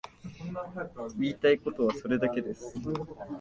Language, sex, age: Japanese, male, 19-29